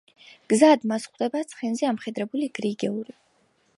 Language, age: Georgian, under 19